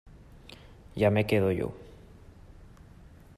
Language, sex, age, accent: Spanish, male, 19-29, España: Centro-Sur peninsular (Madrid, Toledo, Castilla-La Mancha)